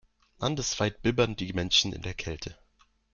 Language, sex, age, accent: German, male, 19-29, Deutschland Deutsch